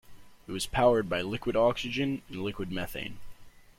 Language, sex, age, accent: English, male, 19-29, United States English